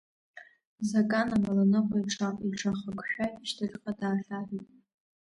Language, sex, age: Abkhazian, female, under 19